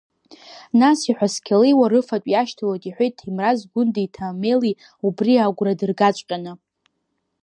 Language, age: Abkhazian, under 19